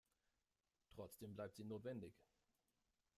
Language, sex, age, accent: German, male, 30-39, Deutschland Deutsch